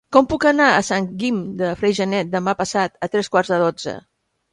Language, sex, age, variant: Catalan, female, 70-79, Central